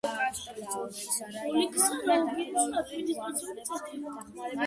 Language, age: Georgian, 19-29